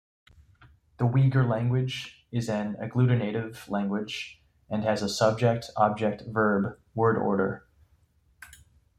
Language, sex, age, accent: English, male, 19-29, United States English